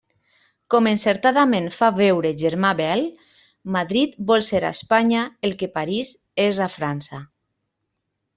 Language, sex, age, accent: Catalan, female, 30-39, valencià